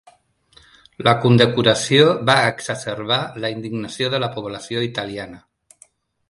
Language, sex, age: Catalan, male, 50-59